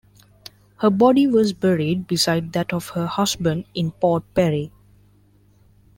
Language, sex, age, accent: English, female, 19-29, India and South Asia (India, Pakistan, Sri Lanka)